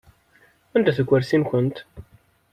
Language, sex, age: Kabyle, male, 30-39